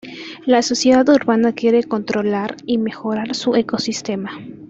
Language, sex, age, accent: Spanish, female, 19-29, España: Norte peninsular (Asturias, Castilla y León, Cantabria, País Vasco, Navarra, Aragón, La Rioja, Guadalajara, Cuenca)